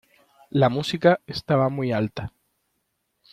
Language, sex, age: Spanish, male, 19-29